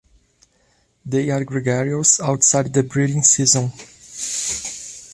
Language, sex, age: English, male, 30-39